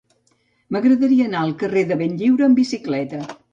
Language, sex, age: Catalan, female, 70-79